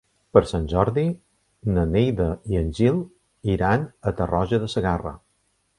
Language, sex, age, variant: Catalan, male, 50-59, Balear